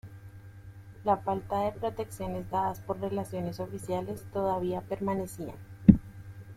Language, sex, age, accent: Spanish, female, 30-39, Andino-Pacífico: Colombia, Perú, Ecuador, oeste de Bolivia y Venezuela andina